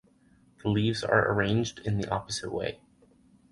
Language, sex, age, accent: English, male, 19-29, United States English